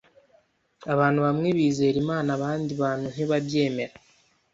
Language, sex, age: Kinyarwanda, male, 19-29